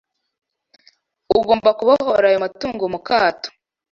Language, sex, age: Kinyarwanda, female, 19-29